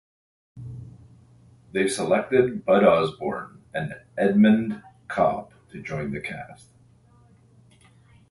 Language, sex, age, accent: English, male, 40-49, Canadian English